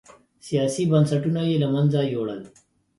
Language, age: Pashto, 30-39